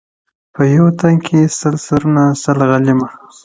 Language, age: Pashto, 19-29